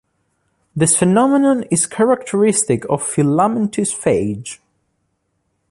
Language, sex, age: English, male, 19-29